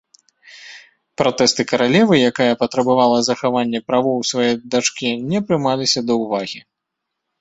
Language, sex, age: Belarusian, male, 30-39